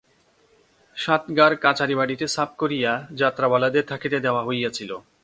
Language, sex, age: Bengali, male, 19-29